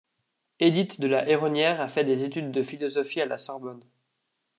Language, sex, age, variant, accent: French, male, under 19, Français d'Europe, Français de Suisse